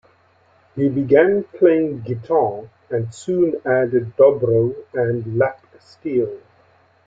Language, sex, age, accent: English, male, 40-49, Southern African (South Africa, Zimbabwe, Namibia)